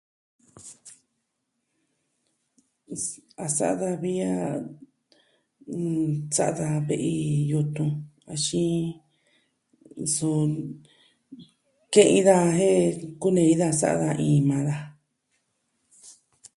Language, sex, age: Southwestern Tlaxiaco Mixtec, female, 40-49